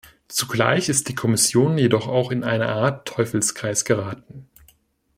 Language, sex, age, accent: German, male, 19-29, Deutschland Deutsch